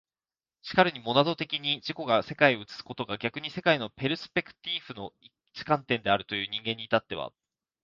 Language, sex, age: Japanese, male, 19-29